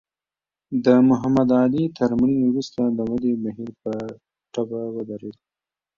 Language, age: Pashto, 19-29